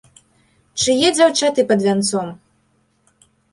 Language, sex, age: Belarusian, female, 19-29